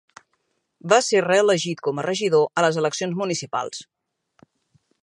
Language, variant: Catalan, Central